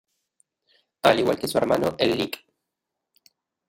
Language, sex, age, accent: Spanish, male, 30-39, Rioplatense: Argentina, Uruguay, este de Bolivia, Paraguay